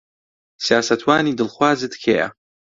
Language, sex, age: Central Kurdish, male, 19-29